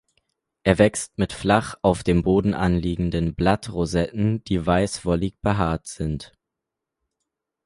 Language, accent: German, Deutschland Deutsch